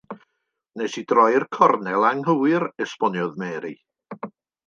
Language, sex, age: Welsh, male, 60-69